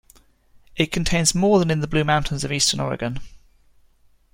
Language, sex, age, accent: English, male, 30-39, England English